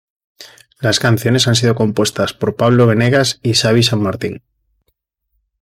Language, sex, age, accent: Spanish, male, 30-39, España: Norte peninsular (Asturias, Castilla y León, Cantabria, País Vasco, Navarra, Aragón, La Rioja, Guadalajara, Cuenca)